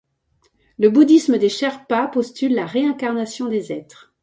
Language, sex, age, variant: French, female, 40-49, Français de métropole